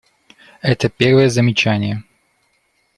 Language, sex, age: Russian, male, 19-29